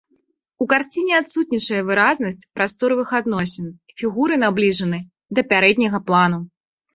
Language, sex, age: Belarusian, female, 30-39